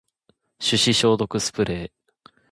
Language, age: Japanese, 19-29